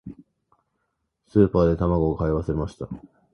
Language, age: Japanese, 19-29